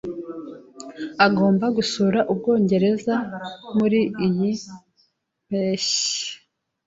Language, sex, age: Kinyarwanda, female, 19-29